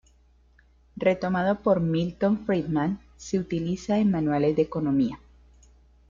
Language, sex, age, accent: Spanish, female, 30-39, Caribe: Cuba, Venezuela, Puerto Rico, República Dominicana, Panamá, Colombia caribeña, México caribeño, Costa del golfo de México